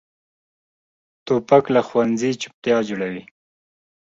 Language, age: Pashto, 30-39